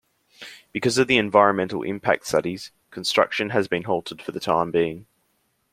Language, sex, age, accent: English, male, under 19, Australian English